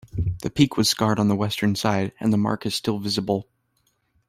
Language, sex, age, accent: English, male, under 19, United States English